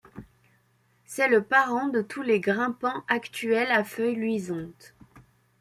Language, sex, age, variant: French, female, under 19, Français de métropole